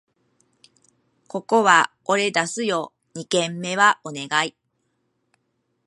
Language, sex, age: Japanese, female, 50-59